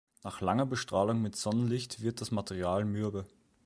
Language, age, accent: German, 19-29, Österreichisches Deutsch